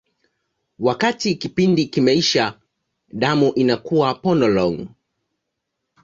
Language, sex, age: Swahili, male, 19-29